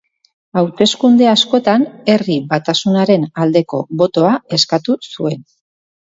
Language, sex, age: Basque, female, 40-49